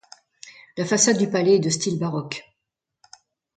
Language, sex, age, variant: French, female, 60-69, Français de métropole